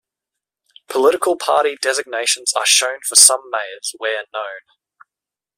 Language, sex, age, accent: English, male, 19-29, Australian English